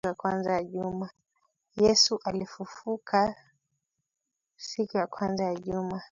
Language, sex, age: Swahili, female, 19-29